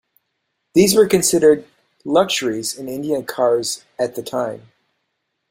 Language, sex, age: English, male, 50-59